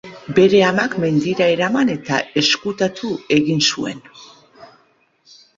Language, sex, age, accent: Basque, female, 40-49, Mendebalekoa (Araba, Bizkaia, Gipuzkoako mendebaleko herri batzuk)